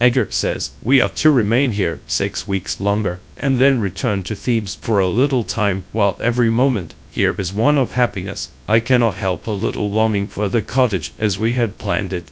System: TTS, GradTTS